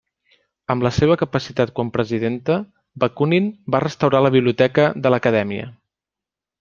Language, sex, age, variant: Catalan, male, 19-29, Central